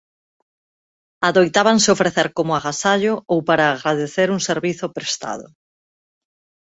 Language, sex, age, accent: Galician, female, 30-39, Atlántico (seseo e gheada)